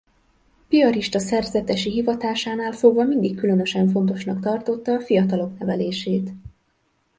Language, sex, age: Hungarian, female, 19-29